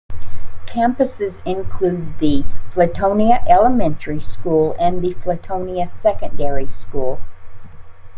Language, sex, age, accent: English, female, 70-79, United States English